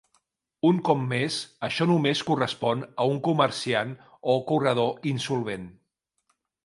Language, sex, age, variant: Catalan, male, 40-49, Central